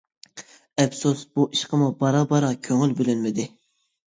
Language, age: Uyghur, 19-29